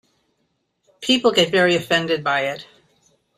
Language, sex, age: English, female, 70-79